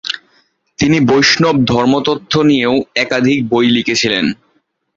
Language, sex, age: Bengali, male, 19-29